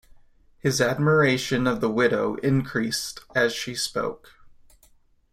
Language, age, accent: English, 30-39, United States English